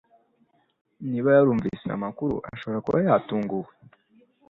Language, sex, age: Kinyarwanda, male, under 19